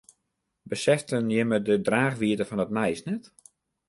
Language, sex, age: Western Frisian, male, 19-29